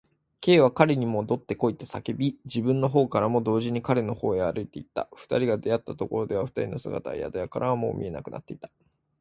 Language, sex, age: Japanese, male, 19-29